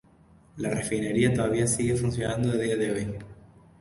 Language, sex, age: Spanish, male, 19-29